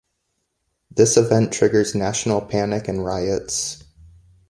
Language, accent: English, United States English